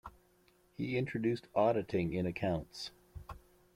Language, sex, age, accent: English, male, 50-59, United States English